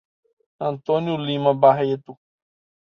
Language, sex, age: Portuguese, male, 40-49